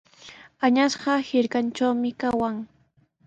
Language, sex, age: Sihuas Ancash Quechua, female, 19-29